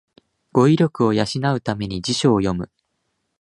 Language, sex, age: Japanese, male, 19-29